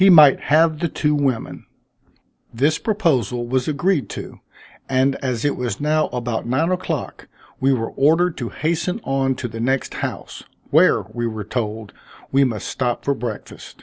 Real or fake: real